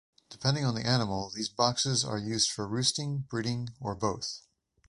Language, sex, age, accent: English, male, 30-39, United States English